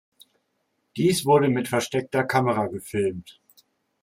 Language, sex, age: German, male, 40-49